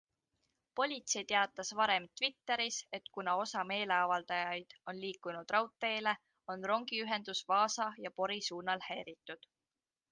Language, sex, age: Estonian, female, 19-29